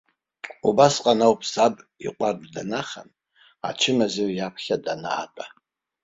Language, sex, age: Abkhazian, male, 60-69